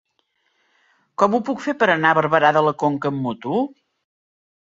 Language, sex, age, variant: Catalan, female, 60-69, Central